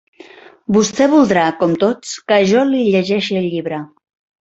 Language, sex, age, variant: Catalan, female, 40-49, Central